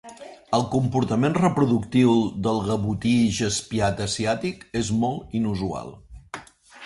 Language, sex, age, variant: Catalan, male, 50-59, Central